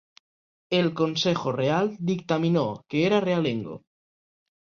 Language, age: Spanish, under 19